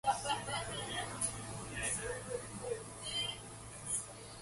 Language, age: English, 19-29